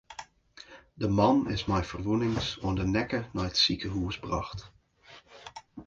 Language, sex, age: Western Frisian, male, 30-39